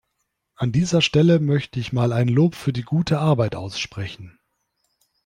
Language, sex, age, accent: German, male, 30-39, Deutschland Deutsch